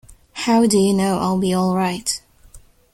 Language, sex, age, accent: English, female, under 19, England English